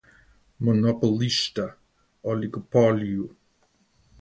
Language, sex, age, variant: Portuguese, male, 40-49, Portuguese (Portugal)